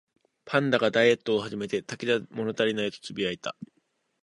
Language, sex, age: Japanese, male, 19-29